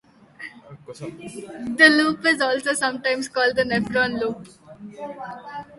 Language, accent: English, India and South Asia (India, Pakistan, Sri Lanka)